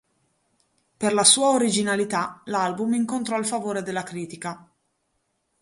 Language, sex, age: Italian, female, 30-39